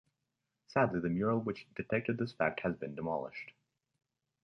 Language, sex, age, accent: English, male, under 19, United States English